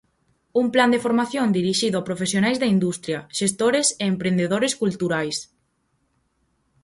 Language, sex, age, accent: Galician, female, 19-29, Atlántico (seseo e gheada)